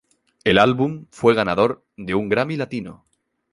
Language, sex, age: Spanish, male, 19-29